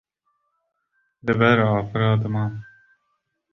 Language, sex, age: Kurdish, male, 19-29